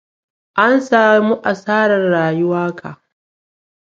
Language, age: Hausa, 19-29